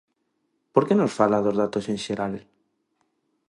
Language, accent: Galician, Neofalante